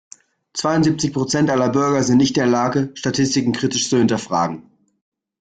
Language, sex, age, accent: German, male, 19-29, Deutschland Deutsch